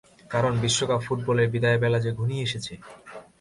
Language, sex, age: Bengali, male, 19-29